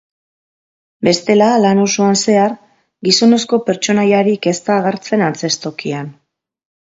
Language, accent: Basque, Mendebalekoa (Araba, Bizkaia, Gipuzkoako mendebaleko herri batzuk)